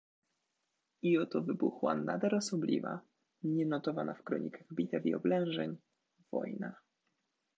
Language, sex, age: Polish, male, 19-29